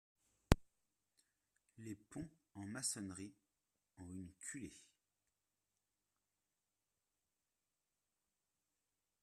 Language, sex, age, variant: French, male, 30-39, Français de métropole